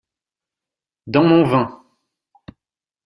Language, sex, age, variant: French, male, 40-49, Français de métropole